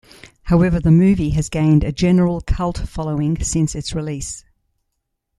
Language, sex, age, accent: English, female, 60-69, Australian English